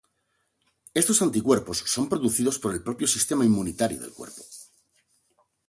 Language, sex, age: Spanish, male, 50-59